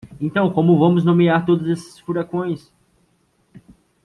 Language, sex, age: Portuguese, male, 19-29